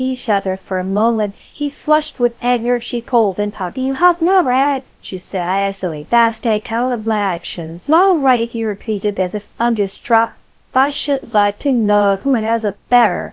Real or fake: fake